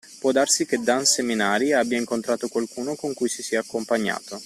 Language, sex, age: Italian, male, 19-29